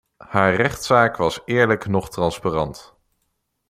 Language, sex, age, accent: Dutch, male, under 19, Nederlands Nederlands